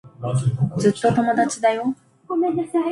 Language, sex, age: Japanese, female, 30-39